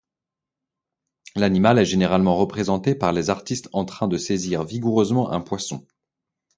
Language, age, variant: French, 30-39, Français de métropole